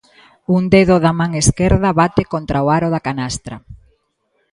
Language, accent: Galician, Normativo (estándar)